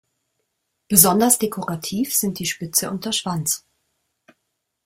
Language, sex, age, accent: German, female, 50-59, Deutschland Deutsch